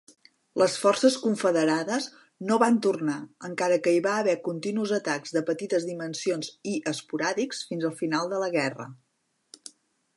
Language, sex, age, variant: Catalan, female, 40-49, Central